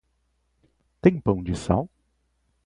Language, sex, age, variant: Portuguese, male, 30-39, Portuguese (Brasil)